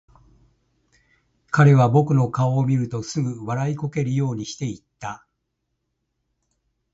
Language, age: Japanese, 70-79